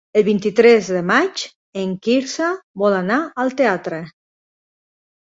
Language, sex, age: Catalan, female, 40-49